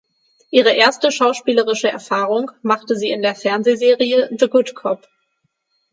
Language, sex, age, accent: German, female, 19-29, Deutschland Deutsch; Hochdeutsch